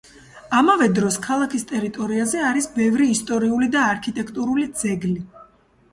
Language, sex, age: Georgian, female, 30-39